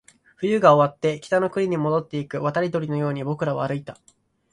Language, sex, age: Japanese, male, 19-29